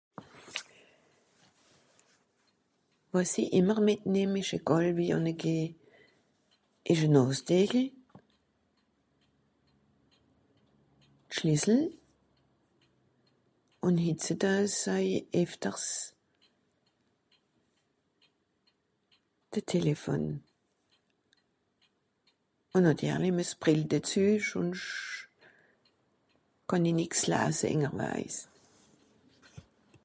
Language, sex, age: Swiss German, female, 70-79